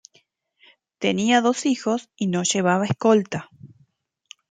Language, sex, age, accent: Spanish, female, 40-49, Rioplatense: Argentina, Uruguay, este de Bolivia, Paraguay